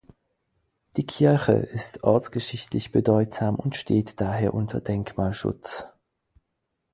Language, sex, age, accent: German, male, 40-49, Schweizerdeutsch